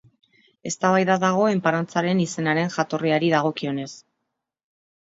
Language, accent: Basque, Mendebalekoa (Araba, Bizkaia, Gipuzkoako mendebaleko herri batzuk)